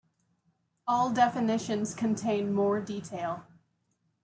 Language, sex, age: English, female, 19-29